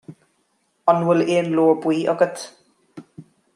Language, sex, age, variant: Irish, male, 50-59, Gaeilge Uladh